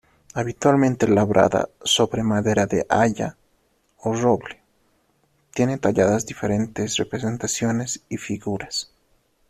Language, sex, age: Spanish, male, 19-29